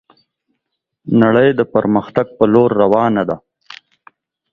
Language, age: Pashto, 19-29